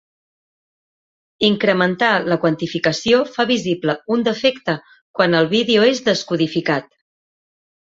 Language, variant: Catalan, Central